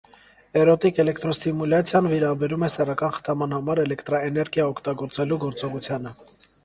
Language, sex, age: Armenian, male, 19-29